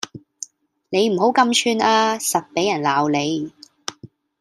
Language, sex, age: Cantonese, female, 19-29